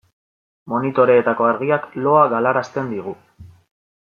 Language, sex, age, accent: Basque, male, 19-29, Mendebalekoa (Araba, Bizkaia, Gipuzkoako mendebaleko herri batzuk)